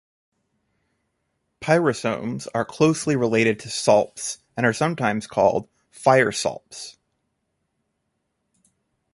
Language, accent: English, United States English